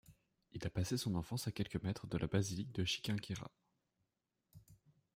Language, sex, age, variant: French, male, 19-29, Français de métropole